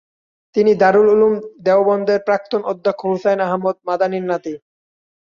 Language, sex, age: Bengali, male, 19-29